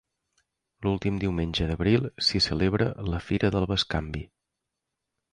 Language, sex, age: Catalan, male, 30-39